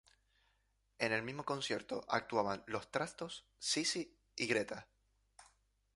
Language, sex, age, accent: Spanish, male, 19-29, España: Islas Canarias